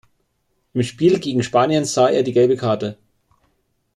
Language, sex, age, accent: German, male, 30-39, Deutschland Deutsch